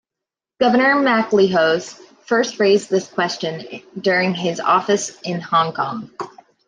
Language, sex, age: English, female, 30-39